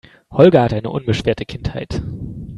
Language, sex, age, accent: German, male, 19-29, Deutschland Deutsch